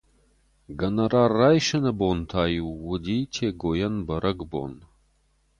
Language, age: Ossetic, 30-39